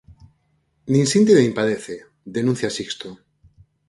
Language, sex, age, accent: Galician, male, 40-49, Normativo (estándar)